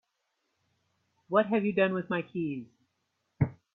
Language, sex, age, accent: English, female, 40-49, United States English